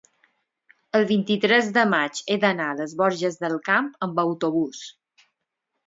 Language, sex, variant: Catalan, female, Balear